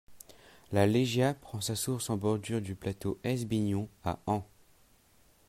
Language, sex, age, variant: French, male, under 19, Français de métropole